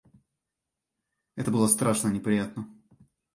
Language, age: Russian, 19-29